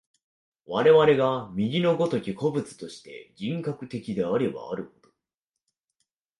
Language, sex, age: Japanese, male, 19-29